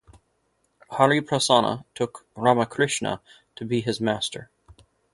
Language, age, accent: English, 30-39, United States English